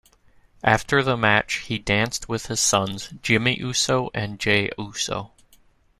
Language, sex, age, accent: English, male, 30-39, United States English